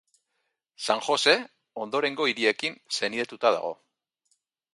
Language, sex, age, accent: Basque, male, 40-49, Erdialdekoa edo Nafarra (Gipuzkoa, Nafarroa)